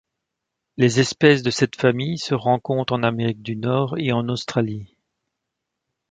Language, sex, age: French, male, 40-49